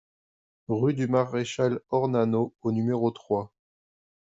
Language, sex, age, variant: French, male, 30-39, Français de métropole